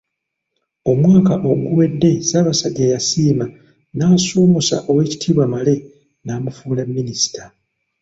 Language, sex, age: Ganda, male, 40-49